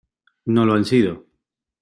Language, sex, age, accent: Spanish, male, 30-39, España: Norte peninsular (Asturias, Castilla y León, Cantabria, País Vasco, Navarra, Aragón, La Rioja, Guadalajara, Cuenca)